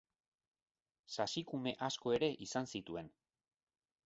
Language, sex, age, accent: Basque, male, 40-49, Mendebalekoa (Araba, Bizkaia, Gipuzkoako mendebaleko herri batzuk)